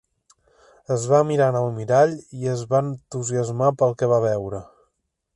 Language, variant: Catalan, Central